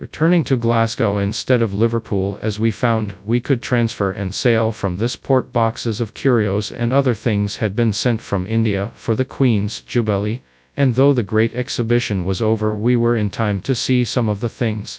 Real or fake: fake